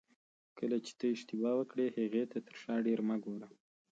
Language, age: Pashto, 30-39